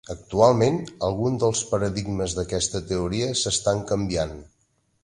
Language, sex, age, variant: Catalan, male, 50-59, Nord-Occidental